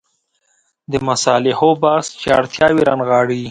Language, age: Pashto, 19-29